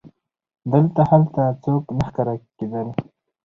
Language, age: Pashto, 19-29